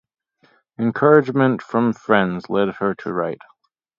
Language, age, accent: English, 30-39, United States English